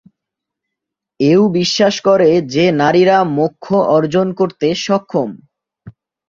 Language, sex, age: Bengali, male, 19-29